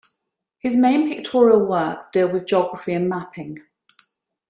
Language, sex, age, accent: English, female, 40-49, England English